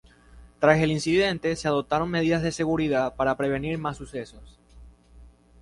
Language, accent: Spanish, Caribe: Cuba, Venezuela, Puerto Rico, República Dominicana, Panamá, Colombia caribeña, México caribeño, Costa del golfo de México